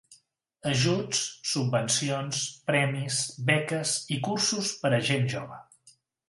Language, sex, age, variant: Catalan, male, 40-49, Central